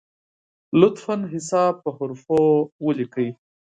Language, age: Pashto, 30-39